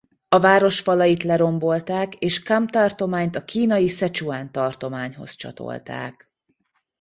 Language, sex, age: Hungarian, female, 30-39